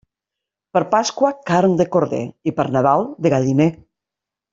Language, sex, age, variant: Catalan, female, 50-59, Nord-Occidental